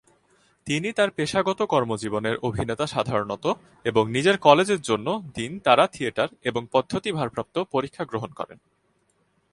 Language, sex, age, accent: Bengali, male, 19-29, প্রমিত